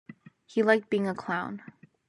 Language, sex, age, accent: English, female, under 19, United States English